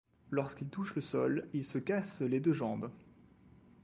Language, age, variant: French, 19-29, Français de métropole